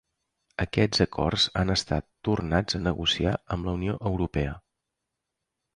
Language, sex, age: Catalan, male, 30-39